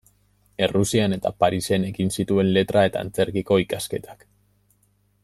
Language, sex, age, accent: Basque, male, 19-29, Mendebalekoa (Araba, Bizkaia, Gipuzkoako mendebaleko herri batzuk)